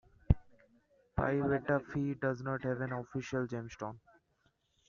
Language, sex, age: English, male, 19-29